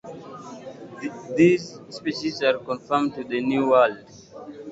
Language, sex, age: English, male, 19-29